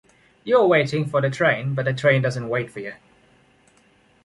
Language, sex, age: English, male, 19-29